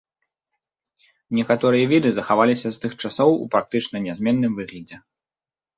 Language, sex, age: Belarusian, male, 30-39